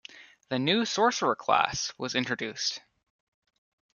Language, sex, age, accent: English, male, under 19, United States English